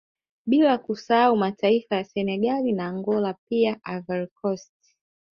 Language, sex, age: Swahili, female, 19-29